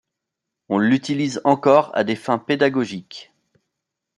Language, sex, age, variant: French, male, 30-39, Français de métropole